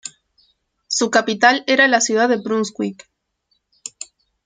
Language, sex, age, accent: Spanish, female, 19-29, Rioplatense: Argentina, Uruguay, este de Bolivia, Paraguay